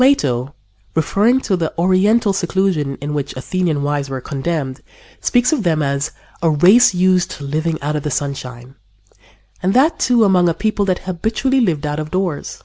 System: none